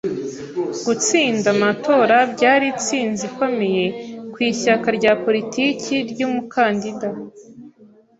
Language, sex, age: Kinyarwanda, female, 19-29